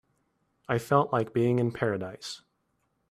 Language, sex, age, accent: English, male, 30-39, United States English